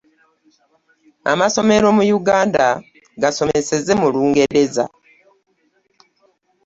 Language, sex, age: Ganda, female, 50-59